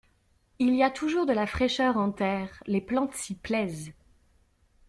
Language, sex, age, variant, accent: French, female, 30-39, Français d'Amérique du Nord, Français du Canada